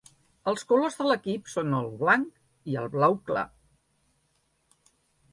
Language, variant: Catalan, Central